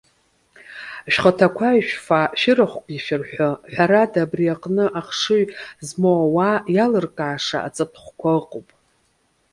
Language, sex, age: Abkhazian, female, 40-49